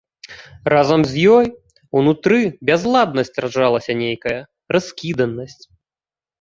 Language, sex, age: Belarusian, male, 30-39